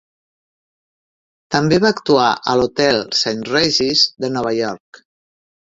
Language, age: Catalan, 60-69